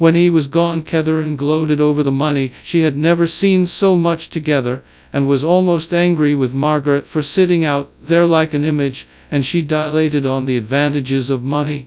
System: TTS, FastPitch